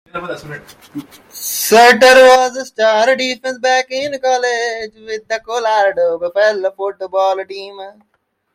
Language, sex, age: English, male, 19-29